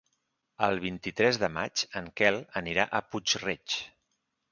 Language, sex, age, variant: Catalan, male, 40-49, Central